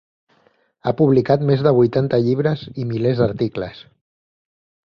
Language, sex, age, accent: Catalan, male, 40-49, Català central